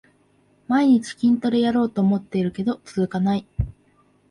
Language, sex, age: Japanese, female, 19-29